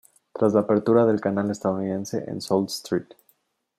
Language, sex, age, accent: Spanish, female, 60-69, México